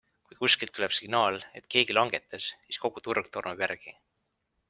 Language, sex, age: Estonian, male, 19-29